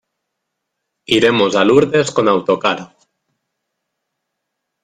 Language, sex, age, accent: Spanish, male, 19-29, España: Norte peninsular (Asturias, Castilla y León, Cantabria, País Vasco, Navarra, Aragón, La Rioja, Guadalajara, Cuenca)